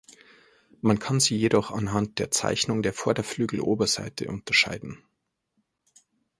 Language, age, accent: German, 30-39, Deutschland Deutsch